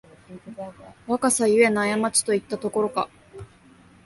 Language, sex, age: Japanese, female, 19-29